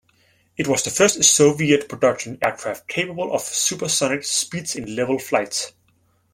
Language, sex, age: English, male, 19-29